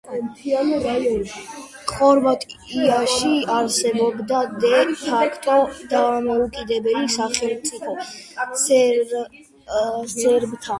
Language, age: Georgian, 90+